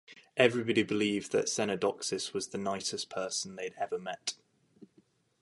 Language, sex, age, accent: English, male, 19-29, England English